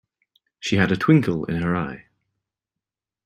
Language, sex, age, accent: English, male, 19-29, England English